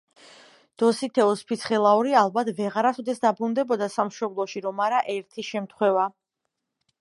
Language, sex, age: Georgian, female, 19-29